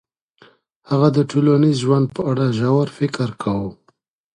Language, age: Pashto, 30-39